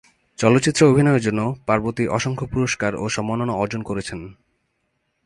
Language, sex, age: Bengali, male, 19-29